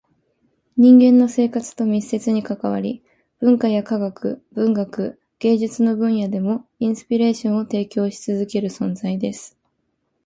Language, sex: Japanese, female